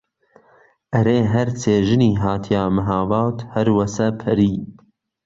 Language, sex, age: Central Kurdish, male, 40-49